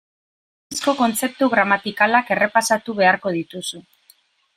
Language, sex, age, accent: Basque, female, 40-49, Mendebalekoa (Araba, Bizkaia, Gipuzkoako mendebaleko herri batzuk)